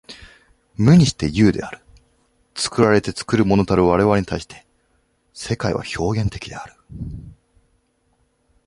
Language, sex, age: Japanese, male, 19-29